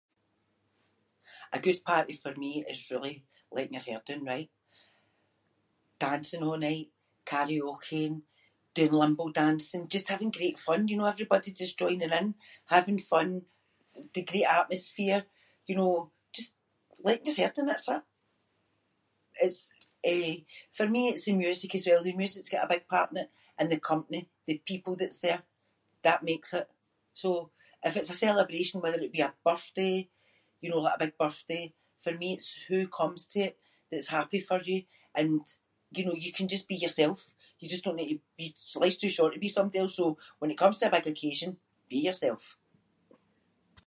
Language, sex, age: Scots, female, 60-69